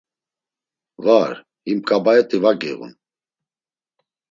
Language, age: Laz, 50-59